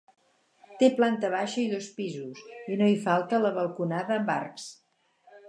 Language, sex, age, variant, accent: Catalan, female, 60-69, Central, Català central